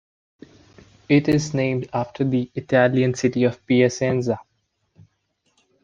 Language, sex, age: English, male, 19-29